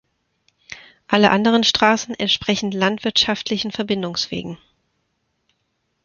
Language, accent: German, Deutschland Deutsch